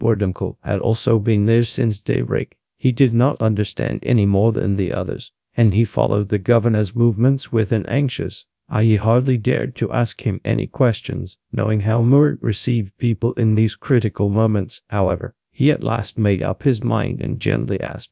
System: TTS, GradTTS